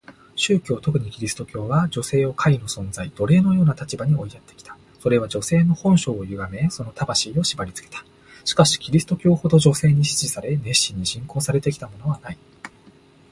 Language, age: Japanese, 19-29